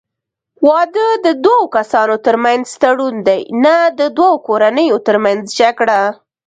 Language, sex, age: Pashto, female, 19-29